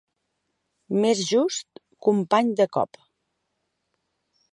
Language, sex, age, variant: Catalan, female, 40-49, Central